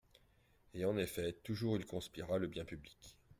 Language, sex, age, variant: French, male, 40-49, Français de métropole